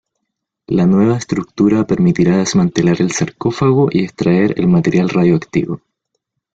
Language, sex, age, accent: Spanish, male, 19-29, Chileno: Chile, Cuyo